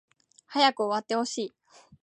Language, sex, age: Japanese, female, 19-29